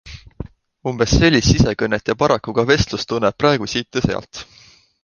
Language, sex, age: Estonian, male, 19-29